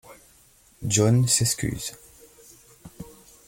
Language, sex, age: French, male, under 19